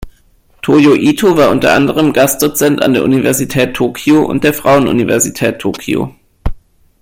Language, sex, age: German, male, 30-39